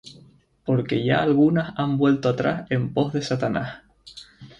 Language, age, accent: Spanish, 19-29, España: Islas Canarias